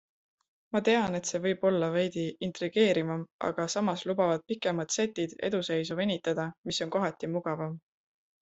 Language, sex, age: Estonian, female, 19-29